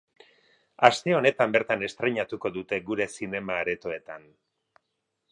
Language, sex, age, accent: Basque, male, 50-59, Erdialdekoa edo Nafarra (Gipuzkoa, Nafarroa)